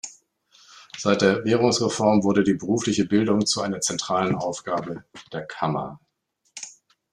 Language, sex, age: German, male, 50-59